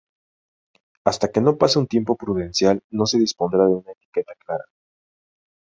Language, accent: Spanish, México